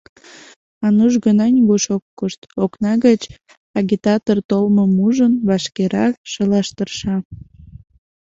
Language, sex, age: Mari, female, 19-29